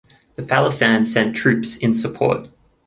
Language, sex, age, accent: English, male, 19-29, Australian English